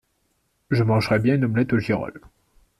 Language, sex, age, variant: French, male, 19-29, Français de métropole